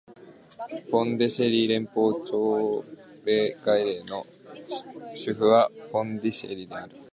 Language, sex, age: Japanese, male, under 19